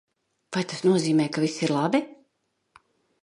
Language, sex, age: Latvian, female, 30-39